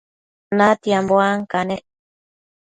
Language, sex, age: Matsés, female, 30-39